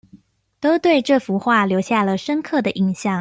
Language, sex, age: Chinese, female, 19-29